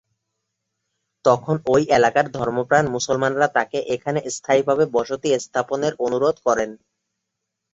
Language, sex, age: Bengali, male, 19-29